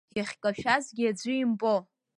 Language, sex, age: Abkhazian, female, under 19